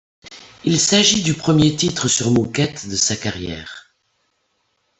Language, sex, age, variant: French, female, 60-69, Français de métropole